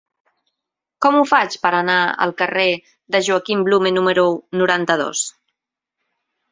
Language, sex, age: Catalan, female, 40-49